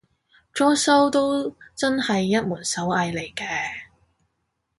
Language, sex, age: Cantonese, female, 19-29